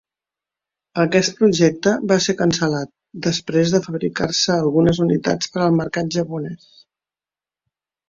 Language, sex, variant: Catalan, female, Central